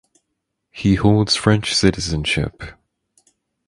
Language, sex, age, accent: English, male, 19-29, United States English